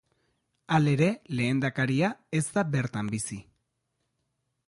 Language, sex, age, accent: Basque, male, 30-39, Erdialdekoa edo Nafarra (Gipuzkoa, Nafarroa)